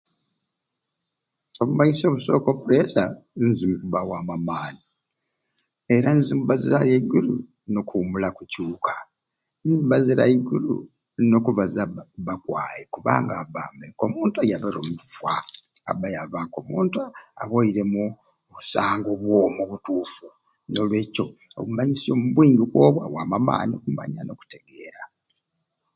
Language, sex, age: Ruuli, male, 70-79